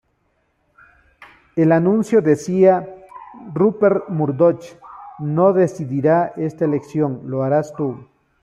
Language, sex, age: Spanish, male, 50-59